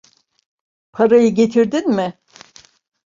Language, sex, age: Turkish, female, 70-79